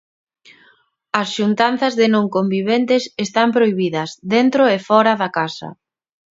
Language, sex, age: Galician, female, 30-39